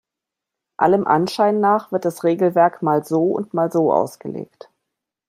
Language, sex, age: German, female, 40-49